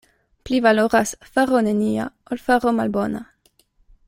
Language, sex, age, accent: Esperanto, female, 19-29, Internacia